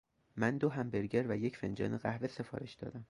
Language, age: Persian, 19-29